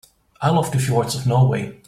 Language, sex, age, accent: English, male, 40-49, United States English